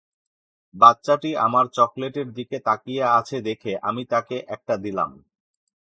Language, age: Bengali, 30-39